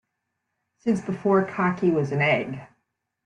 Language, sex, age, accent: English, female, 50-59, United States English